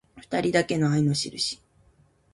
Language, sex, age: Japanese, female, 30-39